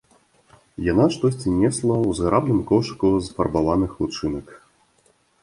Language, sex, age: Belarusian, male, 30-39